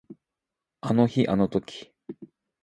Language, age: Japanese, 19-29